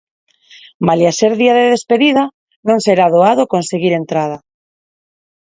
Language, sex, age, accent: Galician, female, 40-49, Neofalante